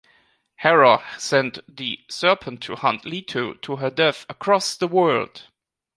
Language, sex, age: English, male, 30-39